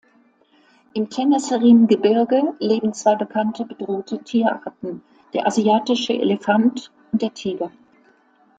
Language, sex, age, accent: German, female, 60-69, Deutschland Deutsch